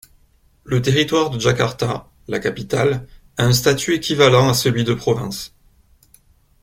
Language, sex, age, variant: French, male, 19-29, Français de métropole